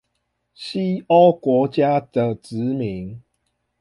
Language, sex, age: Chinese, male, 19-29